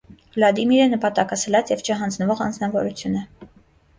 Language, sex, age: Armenian, female, 19-29